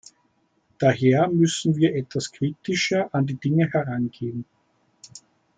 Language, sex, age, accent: German, male, 40-49, Österreichisches Deutsch